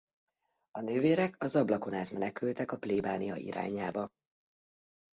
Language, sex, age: Hungarian, female, 40-49